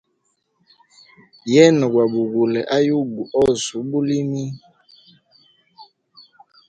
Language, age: Hemba, 19-29